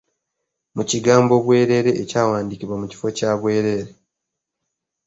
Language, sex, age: Ganda, male, 19-29